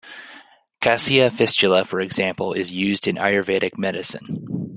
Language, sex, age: English, male, 19-29